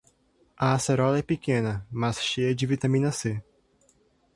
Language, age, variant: Portuguese, 19-29, Portuguese (Brasil)